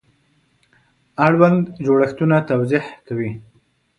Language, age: Pashto, 30-39